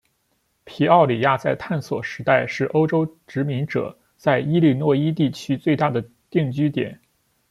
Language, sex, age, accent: Chinese, male, 19-29, 出生地：山东省